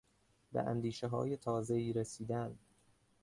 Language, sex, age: Persian, male, 19-29